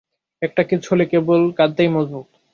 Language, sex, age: Bengali, male, 19-29